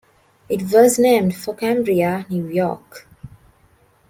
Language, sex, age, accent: English, female, 19-29, India and South Asia (India, Pakistan, Sri Lanka)